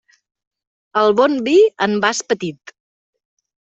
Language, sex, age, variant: Catalan, female, 30-39, Central